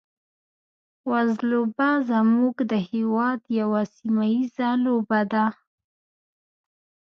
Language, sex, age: Pashto, female, 30-39